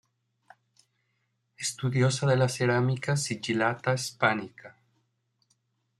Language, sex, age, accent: Spanish, male, 30-39, México